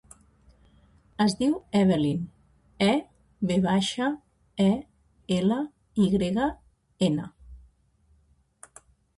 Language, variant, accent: Catalan, Central, central